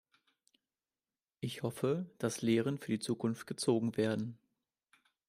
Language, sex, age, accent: German, male, 19-29, Deutschland Deutsch